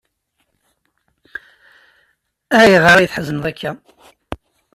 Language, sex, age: Kabyle, male, 40-49